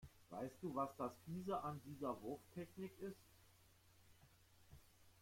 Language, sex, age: German, male, 50-59